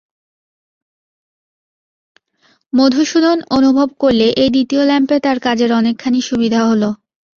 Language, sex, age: Bengali, female, 19-29